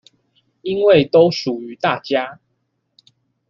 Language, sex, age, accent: Chinese, male, 19-29, 出生地：新北市